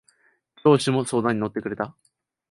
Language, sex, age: Japanese, male, 19-29